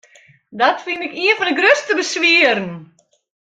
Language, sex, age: Western Frisian, female, 50-59